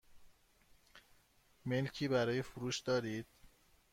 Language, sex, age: Persian, male, 30-39